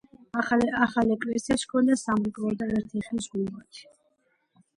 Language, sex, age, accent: Georgian, female, 40-49, ჩვეულებრივი